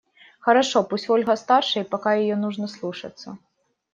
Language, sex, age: Russian, female, 19-29